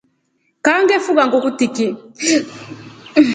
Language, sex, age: Rombo, female, 30-39